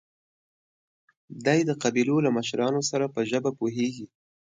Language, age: Pashto, 19-29